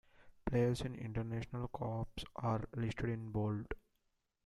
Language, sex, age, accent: English, male, 19-29, India and South Asia (India, Pakistan, Sri Lanka)